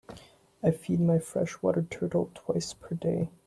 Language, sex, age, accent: English, male, 19-29, United States English